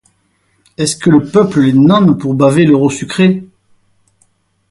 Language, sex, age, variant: French, male, 50-59, Français de métropole